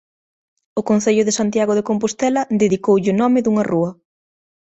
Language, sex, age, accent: Galician, female, 19-29, Normativo (estándar)